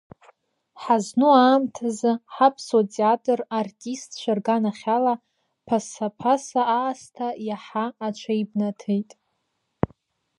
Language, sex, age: Abkhazian, female, 19-29